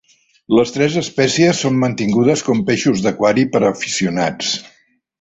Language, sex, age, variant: Catalan, male, 70-79, Central